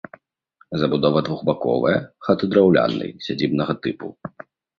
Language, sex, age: Belarusian, male, 19-29